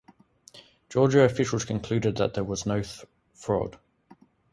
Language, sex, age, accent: English, male, 30-39, Australian English